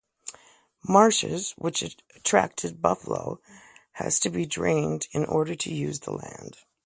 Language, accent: English, Canadian English